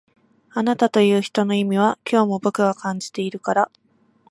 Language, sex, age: Japanese, female, under 19